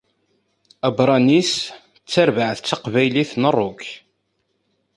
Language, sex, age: Kabyle, male, 19-29